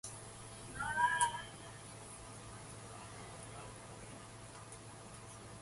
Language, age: English, 19-29